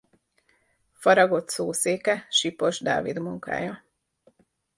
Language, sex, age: Hungarian, female, 40-49